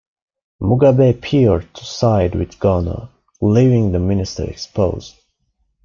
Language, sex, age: English, male, 19-29